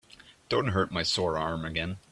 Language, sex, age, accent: English, male, 19-29, Canadian English